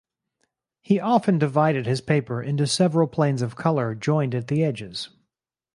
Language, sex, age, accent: English, male, 30-39, Canadian English